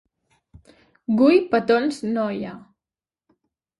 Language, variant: Catalan, Central